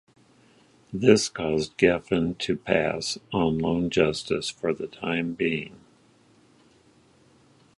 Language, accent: English, United States English